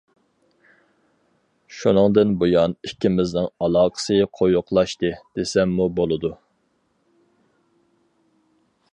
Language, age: Uyghur, 19-29